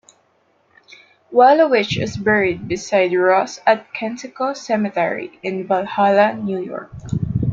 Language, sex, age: English, female, under 19